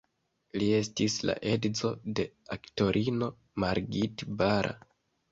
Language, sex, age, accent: Esperanto, male, 19-29, Internacia